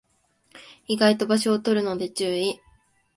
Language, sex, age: Japanese, female, 19-29